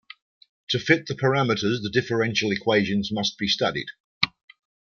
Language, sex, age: English, male, 60-69